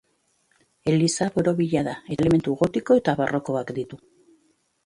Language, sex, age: Basque, female, 50-59